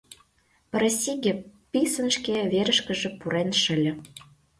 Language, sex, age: Mari, female, under 19